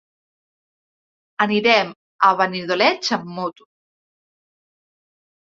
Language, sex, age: Catalan, female, 30-39